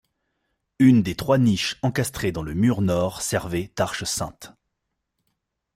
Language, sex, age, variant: French, male, 30-39, Français de métropole